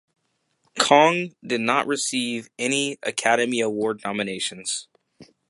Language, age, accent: English, under 19, United States English